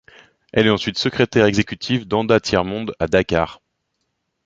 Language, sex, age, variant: French, male, 30-39, Français de métropole